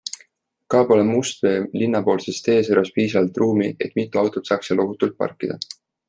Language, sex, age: Estonian, male, 19-29